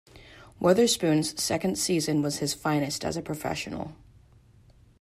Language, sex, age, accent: English, female, 30-39, United States English